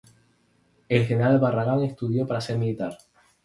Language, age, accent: Spanish, 19-29, España: Islas Canarias